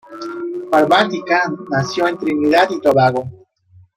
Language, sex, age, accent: Spanish, male, 30-39, México